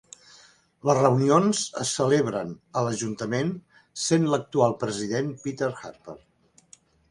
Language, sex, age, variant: Catalan, male, 60-69, Central